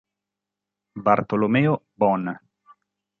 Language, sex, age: Italian, male, 50-59